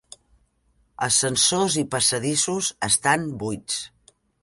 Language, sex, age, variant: Catalan, female, 50-59, Central